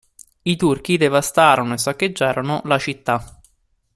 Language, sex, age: Italian, male, 19-29